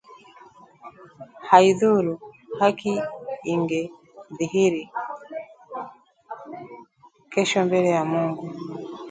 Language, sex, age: Swahili, female, 40-49